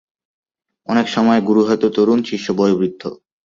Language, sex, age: Bengali, male, 19-29